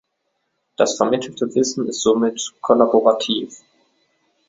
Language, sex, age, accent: German, male, 19-29, Deutschland Deutsch